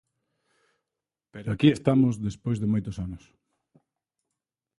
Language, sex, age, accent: Galician, male, 30-39, Oriental (común en zona oriental)